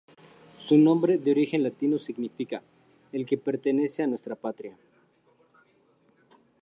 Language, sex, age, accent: Spanish, male, 19-29, México